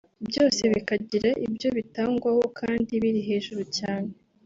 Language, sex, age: Kinyarwanda, female, 19-29